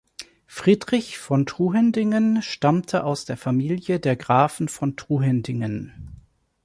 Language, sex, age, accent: German, male, 40-49, Deutschland Deutsch